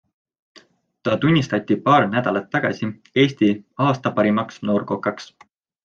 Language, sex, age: Estonian, male, 19-29